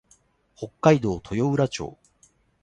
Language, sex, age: Japanese, male, 40-49